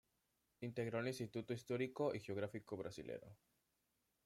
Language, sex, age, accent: Spanish, male, under 19, México